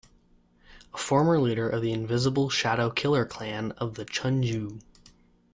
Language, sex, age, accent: English, male, under 19, Canadian English